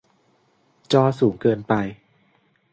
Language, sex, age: Thai, male, 30-39